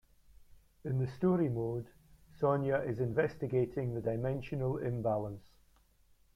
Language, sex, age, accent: English, male, 40-49, Scottish English